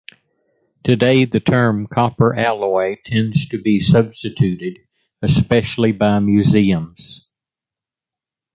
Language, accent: English, United States English